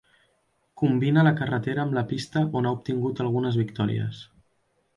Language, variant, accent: Catalan, Central, Barcelona